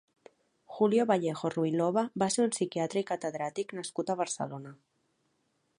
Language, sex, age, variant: Catalan, female, 19-29, Central